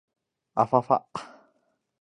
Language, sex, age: Japanese, male, 19-29